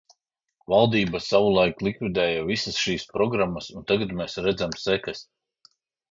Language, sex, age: Latvian, male, 40-49